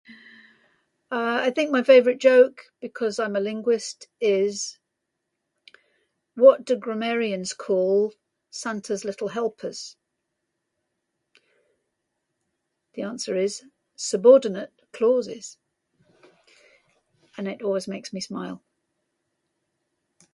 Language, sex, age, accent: English, female, 60-69, England English